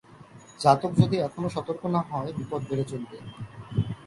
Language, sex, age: Bengali, male, 19-29